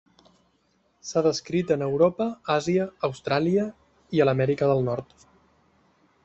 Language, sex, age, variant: Catalan, male, 30-39, Central